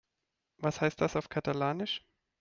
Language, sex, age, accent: German, male, 30-39, Deutschland Deutsch